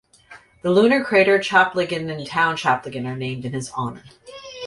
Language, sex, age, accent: English, female, 40-49, Canadian English